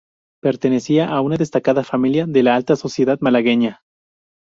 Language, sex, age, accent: Spanish, male, 19-29, México